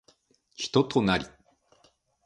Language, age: Japanese, 50-59